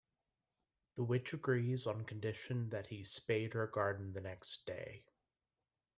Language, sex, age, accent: English, male, 30-39, United States English